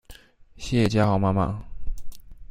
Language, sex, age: Chinese, male, 19-29